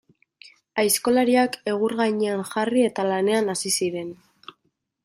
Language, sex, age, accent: Basque, female, 19-29, Mendebalekoa (Araba, Bizkaia, Gipuzkoako mendebaleko herri batzuk)